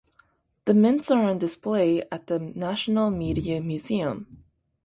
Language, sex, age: English, female, 19-29